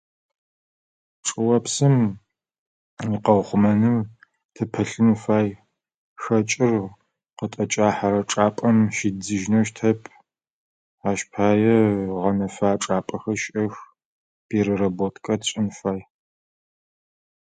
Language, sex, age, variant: Adyghe, male, 30-39, Адыгабзэ (Кирил, пстэумэ зэдыряе)